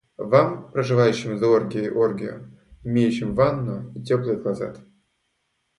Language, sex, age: Russian, male, 19-29